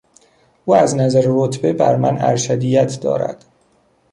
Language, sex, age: Persian, male, 30-39